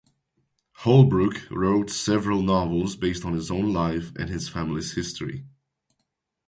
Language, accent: English, United States English